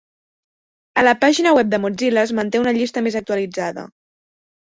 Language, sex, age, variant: Catalan, female, under 19, Central